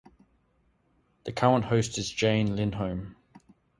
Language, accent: English, Australian English